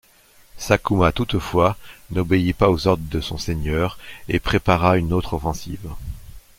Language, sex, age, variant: French, male, 40-49, Français de métropole